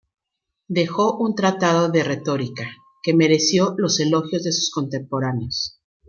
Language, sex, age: Spanish, female, 50-59